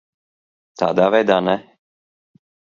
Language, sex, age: Latvian, male, 30-39